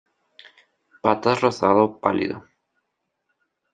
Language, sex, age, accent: Spanish, male, 19-29, Andino-Pacífico: Colombia, Perú, Ecuador, oeste de Bolivia y Venezuela andina